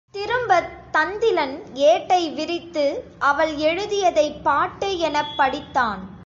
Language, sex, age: Tamil, female, under 19